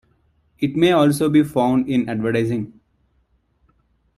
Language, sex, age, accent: English, male, 19-29, India and South Asia (India, Pakistan, Sri Lanka)